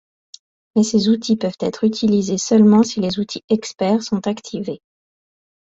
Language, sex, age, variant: French, female, 40-49, Français de métropole